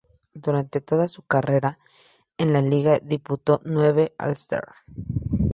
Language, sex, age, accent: Spanish, female, 19-29, México